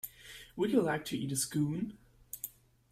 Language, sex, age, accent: English, male, under 19, United States English